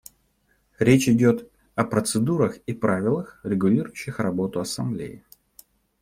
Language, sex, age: Russian, male, 30-39